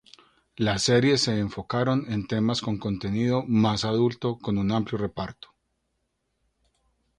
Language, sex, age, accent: Spanish, male, 40-49, Andino-Pacífico: Colombia, Perú, Ecuador, oeste de Bolivia y Venezuela andina